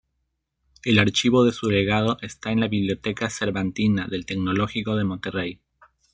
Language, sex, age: Spanish, male, 30-39